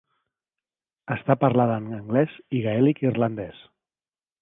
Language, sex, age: Catalan, male, 40-49